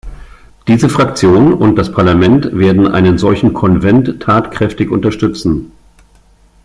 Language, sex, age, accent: German, male, 50-59, Deutschland Deutsch